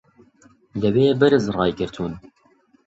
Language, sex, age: Central Kurdish, male, under 19